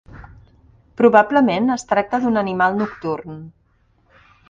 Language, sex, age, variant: Catalan, female, 50-59, Central